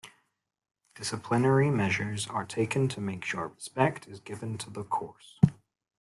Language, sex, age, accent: English, male, 19-29, England English